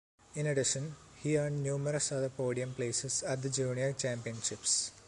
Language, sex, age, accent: English, male, under 19, India and South Asia (India, Pakistan, Sri Lanka)